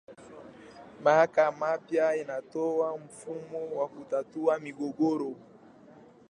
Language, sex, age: Swahili, male, 19-29